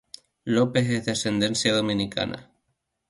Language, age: Spanish, 19-29